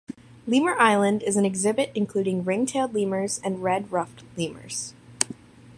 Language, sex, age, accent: English, female, 19-29, United States English